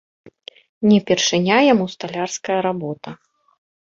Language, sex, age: Belarusian, female, 30-39